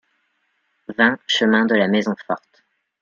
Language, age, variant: French, 19-29, Français de métropole